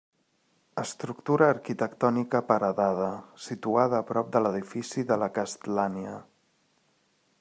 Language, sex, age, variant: Catalan, male, 30-39, Central